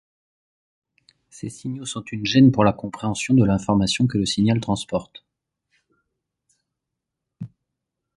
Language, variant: French, Français de métropole